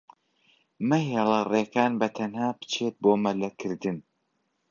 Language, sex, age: Central Kurdish, male, 30-39